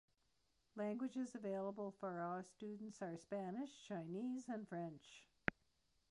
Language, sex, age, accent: English, female, 60-69, Canadian English